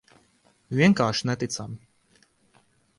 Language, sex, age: Latvian, male, 19-29